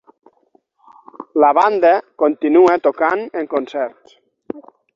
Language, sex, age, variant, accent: Catalan, male, 30-39, Nord-Occidental, nord-occidental; Lleida